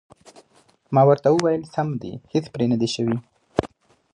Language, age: Pashto, 19-29